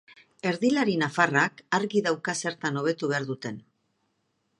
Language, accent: Basque, Erdialdekoa edo Nafarra (Gipuzkoa, Nafarroa)